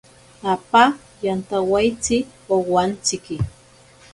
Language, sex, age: Ashéninka Perené, female, 40-49